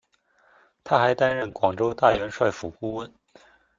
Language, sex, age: Chinese, male, 19-29